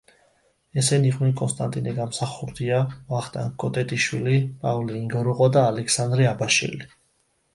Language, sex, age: Georgian, male, 19-29